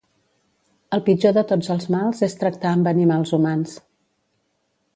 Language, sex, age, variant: Catalan, female, 50-59, Central